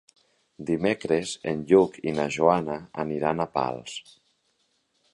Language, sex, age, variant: Catalan, male, 40-49, Nord-Occidental